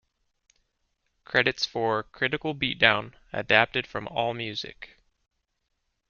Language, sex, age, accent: English, male, 40-49, United States English